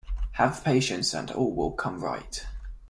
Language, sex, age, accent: English, male, 19-29, England English